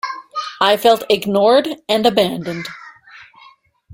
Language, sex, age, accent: English, female, 19-29, Canadian English